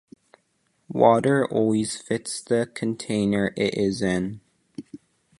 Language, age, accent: English, under 19, United States English